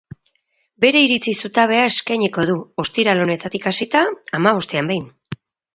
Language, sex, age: Basque, female, 40-49